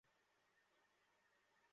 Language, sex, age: Bengali, male, 19-29